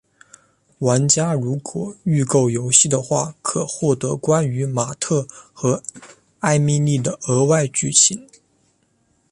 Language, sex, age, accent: Chinese, male, 19-29, 出生地：湖北省